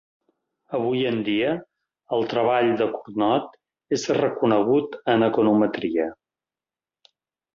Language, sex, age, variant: Catalan, male, 50-59, Central